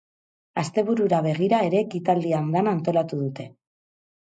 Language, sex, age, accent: Basque, female, 30-39, Mendebalekoa (Araba, Bizkaia, Gipuzkoako mendebaleko herri batzuk)